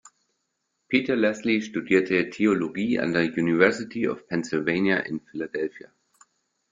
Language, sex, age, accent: German, male, 40-49, Deutschland Deutsch